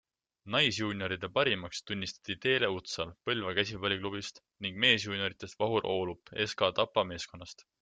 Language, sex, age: Estonian, male, 19-29